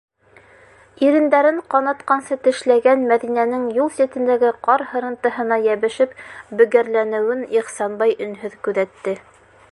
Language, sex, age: Bashkir, female, 30-39